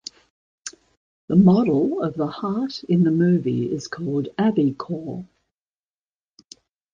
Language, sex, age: English, female, 70-79